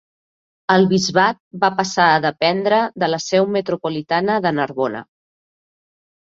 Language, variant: Catalan, Central